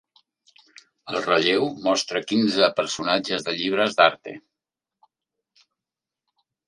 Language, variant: Catalan, Central